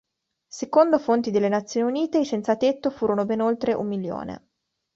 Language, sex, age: Italian, female, 30-39